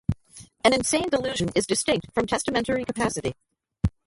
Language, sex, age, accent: English, female, 50-59, United States English